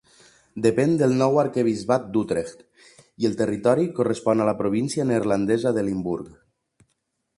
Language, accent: Catalan, valencià